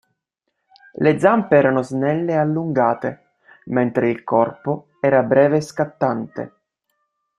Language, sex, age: Italian, male, 19-29